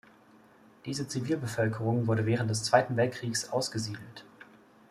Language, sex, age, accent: German, male, 19-29, Deutschland Deutsch